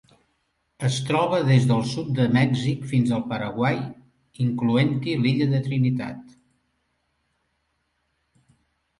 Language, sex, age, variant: Catalan, male, 60-69, Central